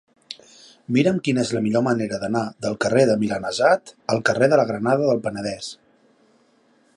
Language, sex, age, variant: Catalan, male, 40-49, Central